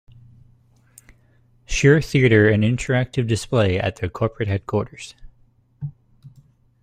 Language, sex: English, male